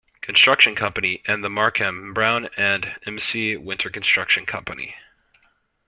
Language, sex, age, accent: English, male, under 19, United States English